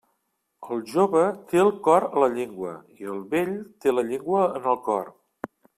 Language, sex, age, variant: Catalan, male, 50-59, Central